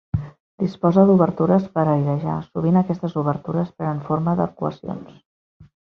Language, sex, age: Catalan, female, 40-49